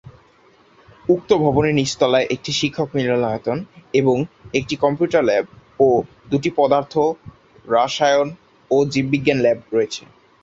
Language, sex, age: Bengali, male, under 19